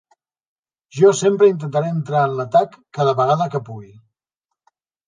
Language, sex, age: Catalan, male, 50-59